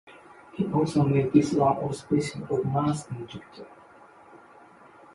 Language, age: English, 30-39